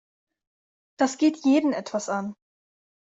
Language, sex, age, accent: German, female, under 19, Österreichisches Deutsch